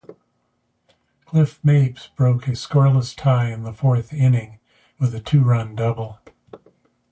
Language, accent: English, United States English